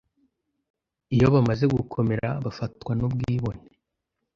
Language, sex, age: Kinyarwanda, male, under 19